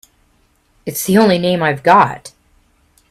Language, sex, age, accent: English, female, 50-59, United States English